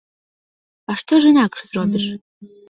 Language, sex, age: Belarusian, female, 19-29